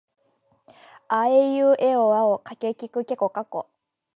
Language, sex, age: Japanese, female, 19-29